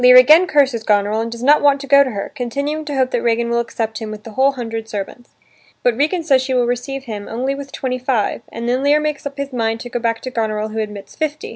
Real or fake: real